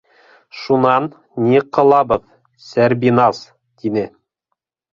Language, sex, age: Bashkir, male, 30-39